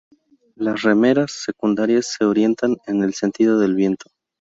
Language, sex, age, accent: Spanish, male, 19-29, México